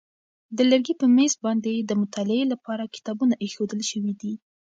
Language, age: Pashto, 19-29